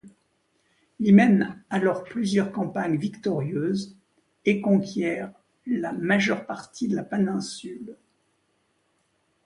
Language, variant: French, Français de métropole